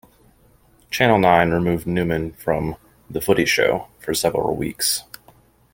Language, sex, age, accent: English, male, 19-29, United States English